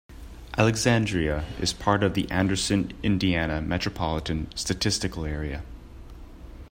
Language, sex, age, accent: English, male, 19-29, United States English